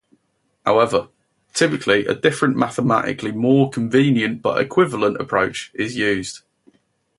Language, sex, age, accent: English, male, 19-29, England English